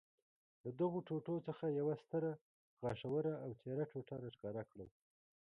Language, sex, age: Pashto, male, 30-39